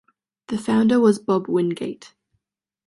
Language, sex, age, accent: English, female, under 19, Australian English